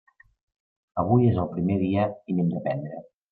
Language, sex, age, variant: Catalan, male, 30-39, Central